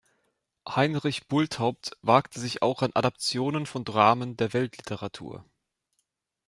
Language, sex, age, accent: German, male, 19-29, Deutschland Deutsch